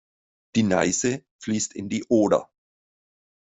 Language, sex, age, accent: German, male, 50-59, Deutschland Deutsch